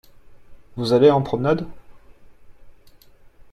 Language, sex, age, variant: French, male, 30-39, Français de métropole